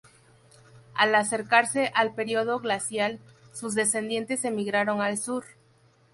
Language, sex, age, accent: Spanish, female, 30-39, México